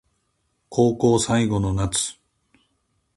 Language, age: Japanese, 50-59